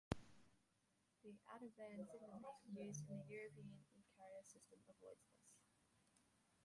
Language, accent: English, Australian English